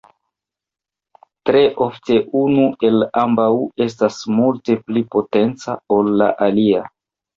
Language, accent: Esperanto, Internacia